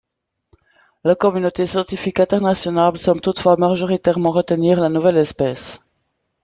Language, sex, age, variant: French, female, 40-49, Français de métropole